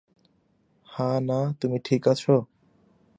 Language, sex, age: Bengali, male, 19-29